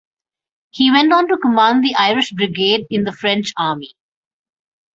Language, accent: English, India and South Asia (India, Pakistan, Sri Lanka)